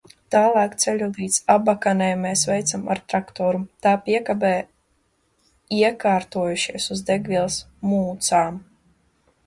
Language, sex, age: Latvian, female, 19-29